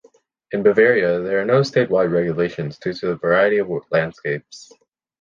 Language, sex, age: English, male, under 19